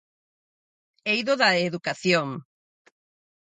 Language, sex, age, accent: Galician, female, 40-49, Atlántico (seseo e gheada)